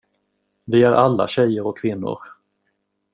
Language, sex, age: Swedish, male, 30-39